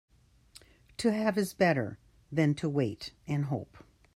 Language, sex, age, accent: English, female, 60-69, United States English